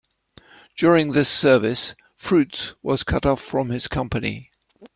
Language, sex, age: English, male, 70-79